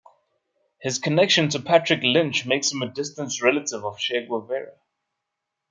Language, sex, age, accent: English, male, 30-39, Southern African (South Africa, Zimbabwe, Namibia)